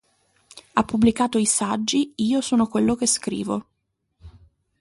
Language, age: Italian, 19-29